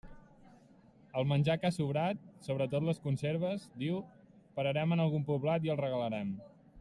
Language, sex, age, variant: Catalan, male, 30-39, Central